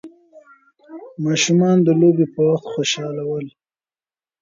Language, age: Pashto, 30-39